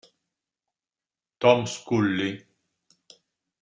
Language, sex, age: Italian, male, 60-69